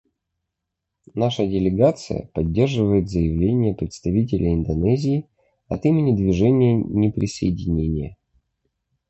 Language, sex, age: Russian, male, 30-39